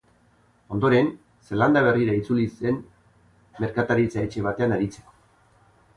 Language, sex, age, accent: Basque, male, 40-49, Erdialdekoa edo Nafarra (Gipuzkoa, Nafarroa)